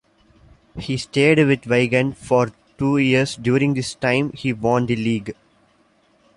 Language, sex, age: English, male, under 19